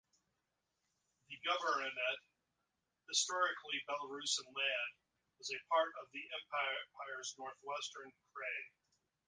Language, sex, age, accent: English, male, 50-59, United States English